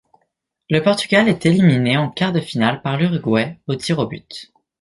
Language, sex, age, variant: French, male, under 19, Français de métropole